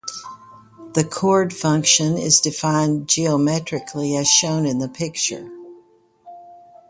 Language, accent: English, United States English